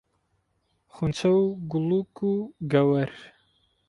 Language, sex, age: Central Kurdish, male, 19-29